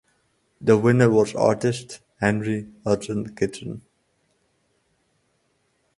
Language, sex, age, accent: English, male, 30-39, United States English